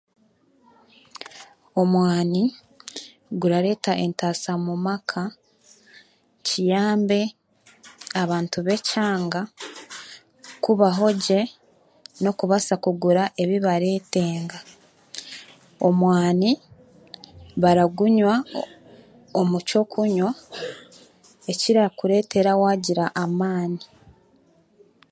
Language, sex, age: Chiga, female, 19-29